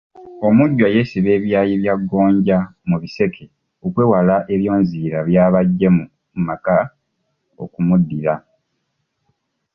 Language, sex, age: Ganda, male, 30-39